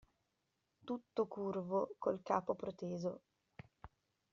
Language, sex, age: Italian, female, 19-29